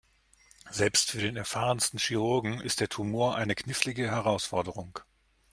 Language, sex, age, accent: German, male, 40-49, Deutschland Deutsch